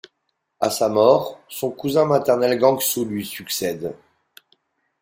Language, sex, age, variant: French, male, 40-49, Français de métropole